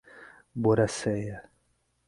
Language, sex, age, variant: Portuguese, male, 30-39, Portuguese (Brasil)